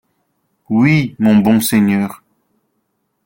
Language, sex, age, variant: French, male, 30-39, Français de métropole